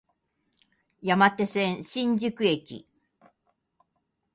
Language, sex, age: Japanese, female, 60-69